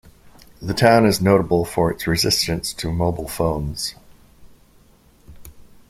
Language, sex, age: English, male, 50-59